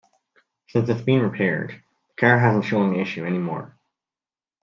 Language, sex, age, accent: English, male, 19-29, Irish English